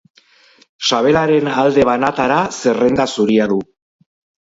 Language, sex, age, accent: Basque, male, 60-69, Mendebalekoa (Araba, Bizkaia, Gipuzkoako mendebaleko herri batzuk)